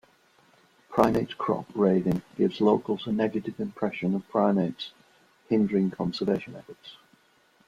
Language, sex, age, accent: English, male, 60-69, England English